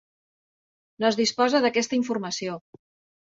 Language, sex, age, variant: Catalan, female, 50-59, Central